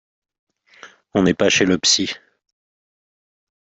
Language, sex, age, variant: French, male, 40-49, Français de métropole